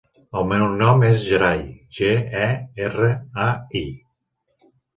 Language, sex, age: Catalan, male, 40-49